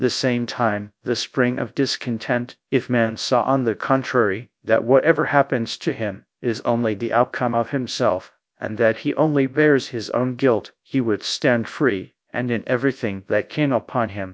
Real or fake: fake